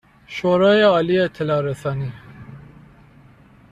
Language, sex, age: Persian, male, 30-39